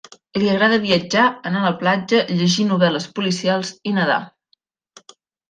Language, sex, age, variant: Catalan, female, 19-29, Central